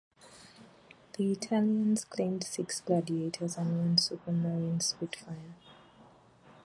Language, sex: English, female